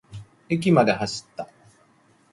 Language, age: Japanese, 30-39